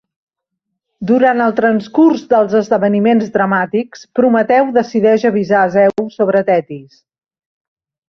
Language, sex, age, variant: Catalan, female, 50-59, Central